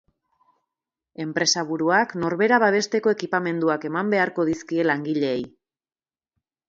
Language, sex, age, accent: Basque, female, 30-39, Erdialdekoa edo Nafarra (Gipuzkoa, Nafarroa)